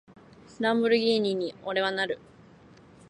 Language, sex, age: Japanese, female, under 19